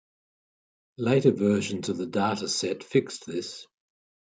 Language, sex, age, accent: English, male, 70-79, Australian English